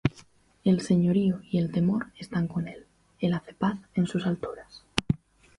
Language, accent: Spanish, España: Norte peninsular (Asturias, Castilla y León, Cantabria, País Vasco, Navarra, Aragón, La Rioja, Guadalajara, Cuenca)